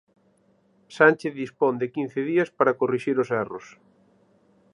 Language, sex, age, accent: Galician, male, 19-29, Central (gheada)